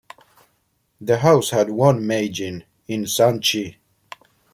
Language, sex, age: English, male, 19-29